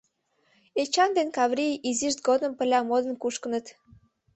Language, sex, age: Mari, female, under 19